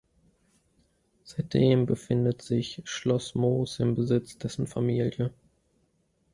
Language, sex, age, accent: German, male, 19-29, Deutschland Deutsch